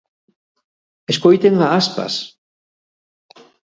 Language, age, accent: Galician, 60-69, Atlántico (seseo e gheada)